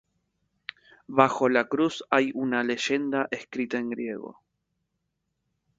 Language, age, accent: Spanish, 19-29, Rioplatense: Argentina, Uruguay, este de Bolivia, Paraguay